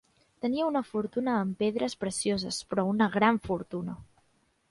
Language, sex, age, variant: Catalan, female, 19-29, Central